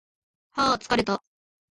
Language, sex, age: Japanese, female, 19-29